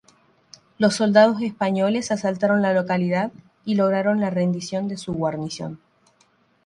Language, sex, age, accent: Spanish, female, 19-29, Rioplatense: Argentina, Uruguay, este de Bolivia, Paraguay